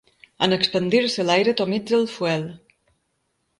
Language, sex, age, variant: Catalan, female, 50-59, Balear